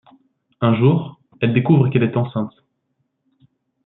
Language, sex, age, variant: French, male, 19-29, Français de métropole